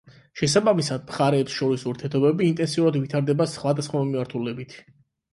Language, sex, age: Georgian, male, 30-39